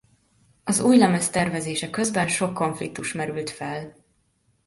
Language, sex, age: Hungarian, female, 19-29